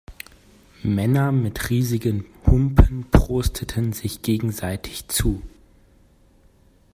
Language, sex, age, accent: German, male, 30-39, Deutschland Deutsch